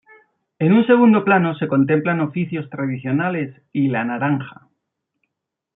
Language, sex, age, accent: Spanish, male, 40-49, España: Norte peninsular (Asturias, Castilla y León, Cantabria, País Vasco, Navarra, Aragón, La Rioja, Guadalajara, Cuenca)